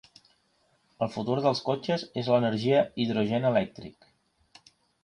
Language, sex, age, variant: Catalan, male, 40-49, Central